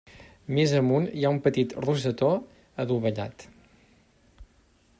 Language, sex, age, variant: Catalan, male, 40-49, Central